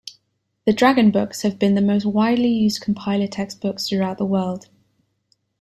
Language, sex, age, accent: English, female, 19-29, England English